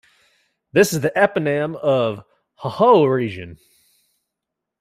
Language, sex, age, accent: English, male, 19-29, United States English